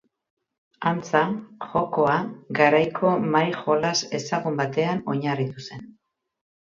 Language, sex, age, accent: Basque, female, 60-69, Erdialdekoa edo Nafarra (Gipuzkoa, Nafarroa)